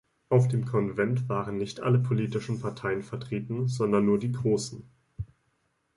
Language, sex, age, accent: German, male, 19-29, Deutschland Deutsch